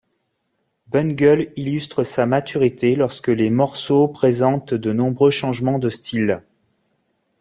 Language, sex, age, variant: French, male, 40-49, Français de métropole